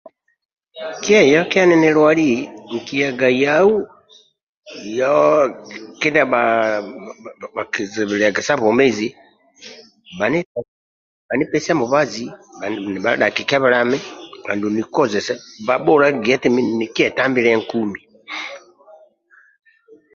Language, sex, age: Amba (Uganda), male, 70-79